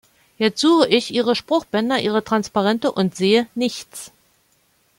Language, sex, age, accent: German, female, 50-59, Deutschland Deutsch